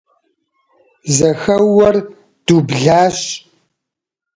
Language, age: Kabardian, 40-49